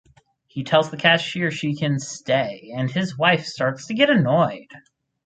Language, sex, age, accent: English, male, under 19, United States English